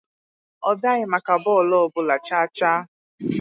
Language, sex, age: Igbo, female, 19-29